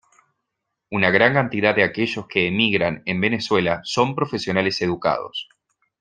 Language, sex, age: Spanish, male, 19-29